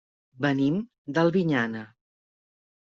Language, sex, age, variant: Catalan, female, 40-49, Central